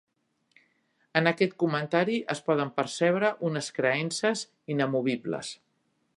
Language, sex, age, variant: Catalan, female, 50-59, Central